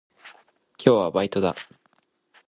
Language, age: Japanese, 19-29